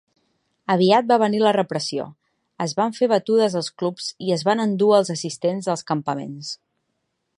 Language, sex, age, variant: Catalan, female, 19-29, Central